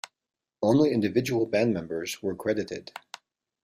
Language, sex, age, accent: English, male, 30-39, United States English